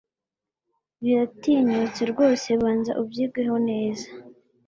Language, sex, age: Kinyarwanda, female, 19-29